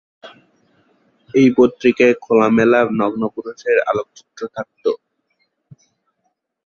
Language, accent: Bengali, Native